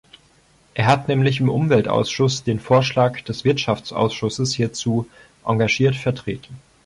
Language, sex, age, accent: German, male, 19-29, Deutschland Deutsch